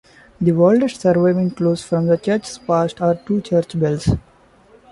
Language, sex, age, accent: English, male, 19-29, India and South Asia (India, Pakistan, Sri Lanka)